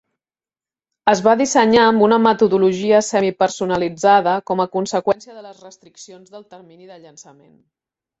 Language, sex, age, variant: Catalan, female, 40-49, Central